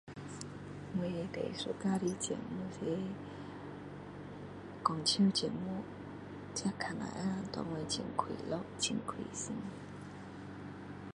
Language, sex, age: Min Dong Chinese, female, 40-49